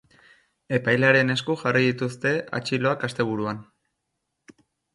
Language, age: Basque, 90+